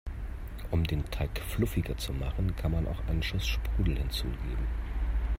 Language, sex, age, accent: German, male, 40-49, Deutschland Deutsch